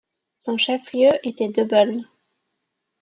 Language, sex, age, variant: French, female, 19-29, Français de métropole